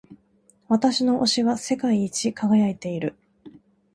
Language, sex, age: Japanese, female, 19-29